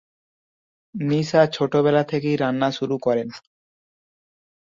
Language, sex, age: Bengali, male, 19-29